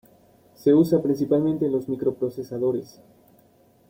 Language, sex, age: Spanish, male, 19-29